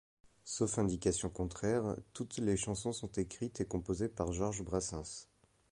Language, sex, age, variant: French, male, 19-29, Français de métropole